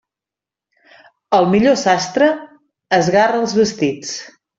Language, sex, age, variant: Catalan, female, 50-59, Central